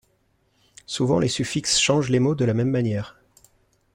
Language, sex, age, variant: French, male, 40-49, Français de métropole